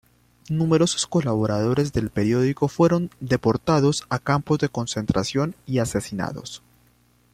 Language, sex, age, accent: Spanish, male, 19-29, Andino-Pacífico: Colombia, Perú, Ecuador, oeste de Bolivia y Venezuela andina